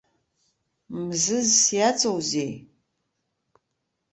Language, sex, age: Abkhazian, female, 50-59